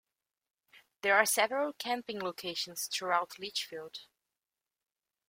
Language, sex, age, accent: English, female, 19-29, Welsh English